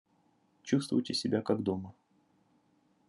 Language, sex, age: Russian, male, 19-29